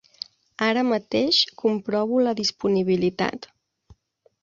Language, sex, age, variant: Catalan, female, 30-39, Central